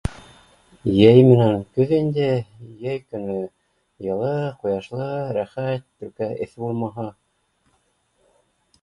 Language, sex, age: Bashkir, male, 50-59